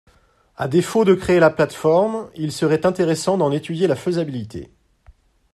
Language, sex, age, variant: French, male, 40-49, Français de métropole